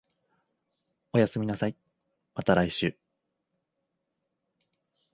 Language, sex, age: Japanese, male, 30-39